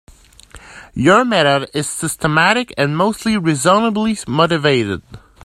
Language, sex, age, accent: English, male, 19-29, Canadian English